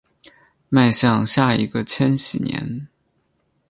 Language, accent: Chinese, 出生地：江西省